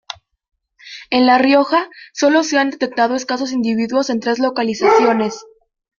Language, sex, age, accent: Spanish, female, 19-29, México